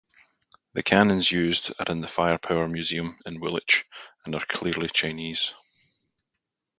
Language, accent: English, Scottish English